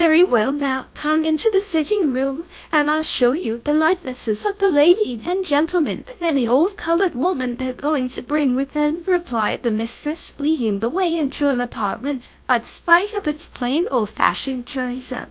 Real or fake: fake